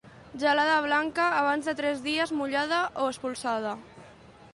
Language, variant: Catalan, Central